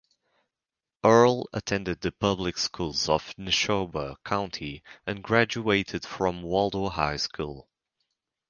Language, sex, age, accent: English, male, 19-29, United States English